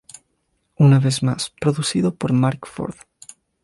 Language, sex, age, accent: Spanish, male, 19-29, Andino-Pacífico: Colombia, Perú, Ecuador, oeste de Bolivia y Venezuela andina